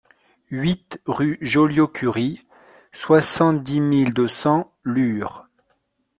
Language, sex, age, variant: French, male, 40-49, Français de métropole